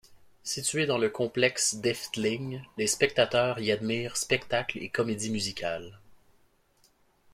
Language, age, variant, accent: French, 19-29, Français d'Amérique du Nord, Français du Canada